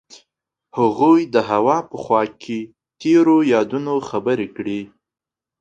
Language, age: Pashto, 19-29